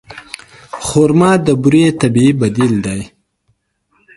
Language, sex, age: Pashto, male, 19-29